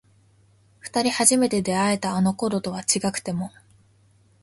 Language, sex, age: Japanese, female, 19-29